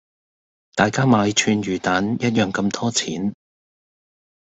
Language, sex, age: Cantonese, male, 50-59